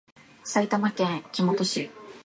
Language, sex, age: Japanese, female, 19-29